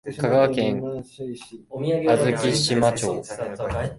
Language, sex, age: Japanese, male, under 19